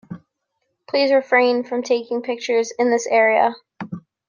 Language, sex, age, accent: English, female, 19-29, United States English